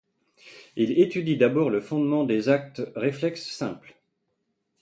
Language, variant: French, Français de métropole